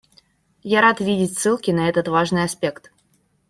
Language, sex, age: Russian, female, 19-29